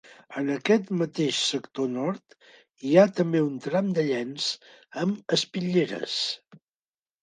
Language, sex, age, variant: Catalan, male, 50-59, Central